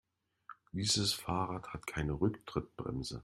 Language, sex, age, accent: German, male, 50-59, Deutschland Deutsch